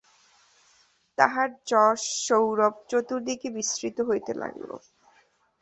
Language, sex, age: Bengali, female, 19-29